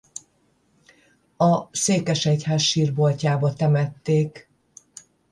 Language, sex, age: Hungarian, female, 60-69